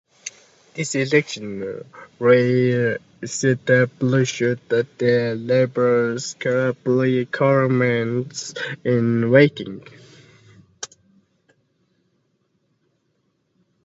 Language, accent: English, United States English